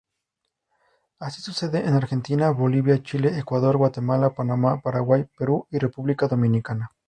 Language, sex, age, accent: Spanish, male, 19-29, México